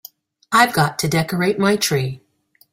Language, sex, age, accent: English, female, 40-49, United States English